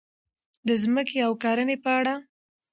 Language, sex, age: Pashto, female, 19-29